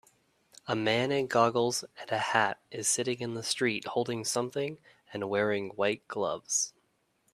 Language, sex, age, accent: English, male, 19-29, United States English